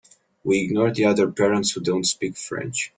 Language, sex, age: English, male, 19-29